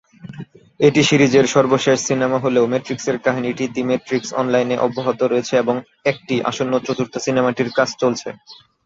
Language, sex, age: Bengali, male, 19-29